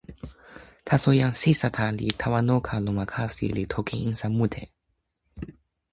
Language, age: Toki Pona, under 19